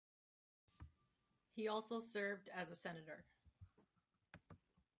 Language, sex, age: English, female, 30-39